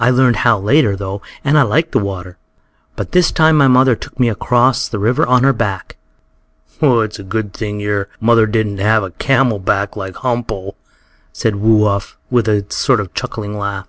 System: none